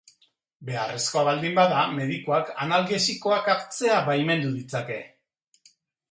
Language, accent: Basque, Erdialdekoa edo Nafarra (Gipuzkoa, Nafarroa)